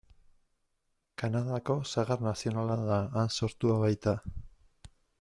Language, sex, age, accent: Basque, male, 50-59, Erdialdekoa edo Nafarra (Gipuzkoa, Nafarroa)